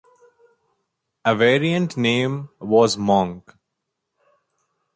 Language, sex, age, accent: English, male, 19-29, India and South Asia (India, Pakistan, Sri Lanka)